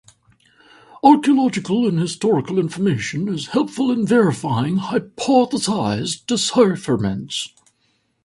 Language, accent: English, United States English